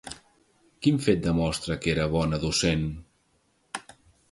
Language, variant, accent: Catalan, Central, central